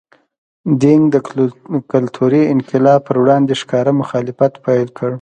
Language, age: Pashto, 19-29